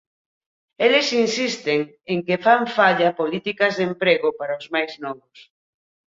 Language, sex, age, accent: Galician, female, 40-49, Normativo (estándar)